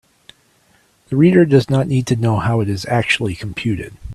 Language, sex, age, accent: English, male, 40-49, United States English